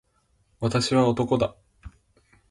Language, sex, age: Japanese, male, under 19